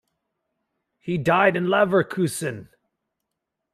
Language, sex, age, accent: English, male, 19-29, United States English